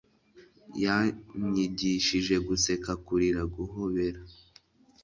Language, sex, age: Kinyarwanda, male, under 19